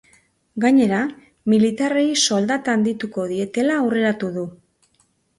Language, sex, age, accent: Basque, female, 40-49, Mendebalekoa (Araba, Bizkaia, Gipuzkoako mendebaleko herri batzuk)